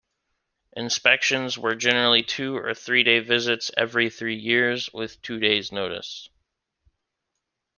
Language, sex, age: English, male, 19-29